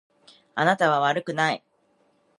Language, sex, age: Japanese, female, 19-29